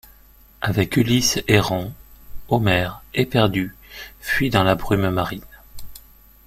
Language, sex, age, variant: French, male, 50-59, Français de métropole